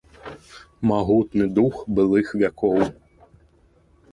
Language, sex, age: Belarusian, male, 19-29